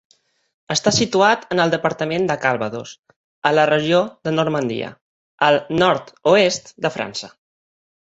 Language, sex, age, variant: Catalan, male, 19-29, Balear